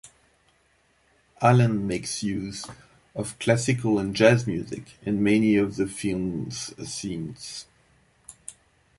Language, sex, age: English, male, 40-49